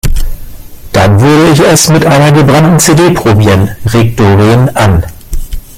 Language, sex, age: German, male, 50-59